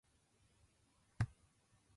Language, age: Japanese, 19-29